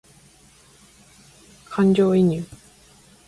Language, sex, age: Japanese, female, 19-29